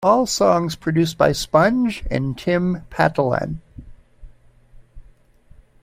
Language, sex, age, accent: English, male, 60-69, United States English